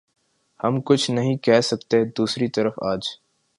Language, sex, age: Urdu, male, 19-29